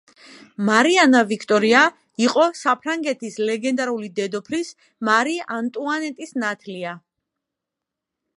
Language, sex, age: Georgian, female, 19-29